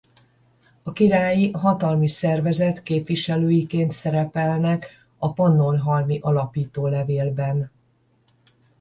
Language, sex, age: Hungarian, female, 60-69